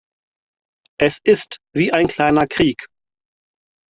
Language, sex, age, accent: German, male, 30-39, Deutschland Deutsch